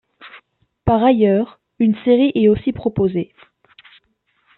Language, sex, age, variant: French, female, 19-29, Français de métropole